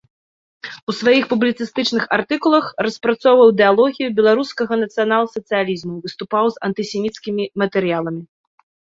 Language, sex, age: Belarusian, female, 30-39